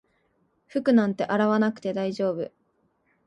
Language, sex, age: Japanese, female, 19-29